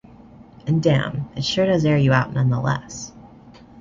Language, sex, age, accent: English, male, under 19, United States English